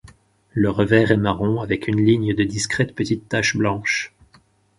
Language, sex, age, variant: French, male, 30-39, Français de métropole